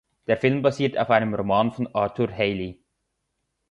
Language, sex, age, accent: German, male, 19-29, Schweizerdeutsch